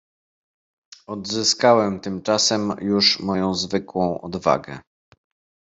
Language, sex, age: Polish, male, 30-39